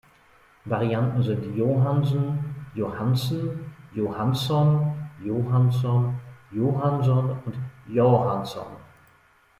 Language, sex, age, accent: German, male, 40-49, Deutschland Deutsch